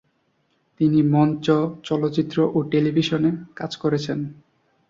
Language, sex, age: Bengali, male, 19-29